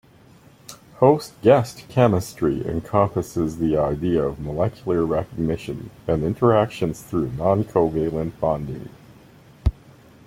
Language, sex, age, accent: English, male, 60-69, Canadian English